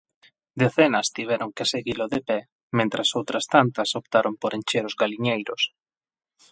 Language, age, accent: Galician, 30-39, Atlántico (seseo e gheada); Normativo (estándar); Neofalante